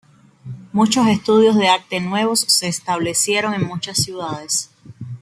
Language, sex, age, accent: Spanish, female, 19-29, Caribe: Cuba, Venezuela, Puerto Rico, República Dominicana, Panamá, Colombia caribeña, México caribeño, Costa del golfo de México